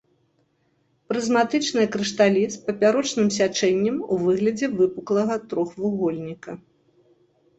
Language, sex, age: Belarusian, female, 50-59